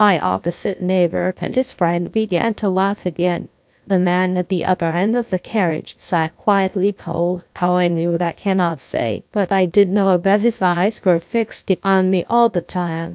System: TTS, GlowTTS